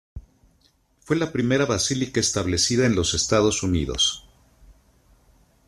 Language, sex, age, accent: Spanish, male, 50-59, México